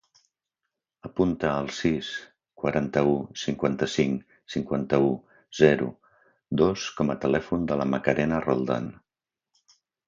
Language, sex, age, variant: Catalan, male, 50-59, Central